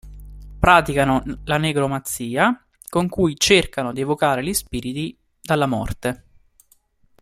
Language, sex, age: Italian, male, 19-29